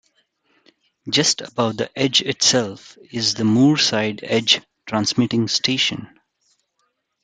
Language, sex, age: English, male, 40-49